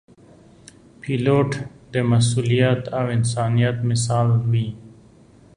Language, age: Pashto, 40-49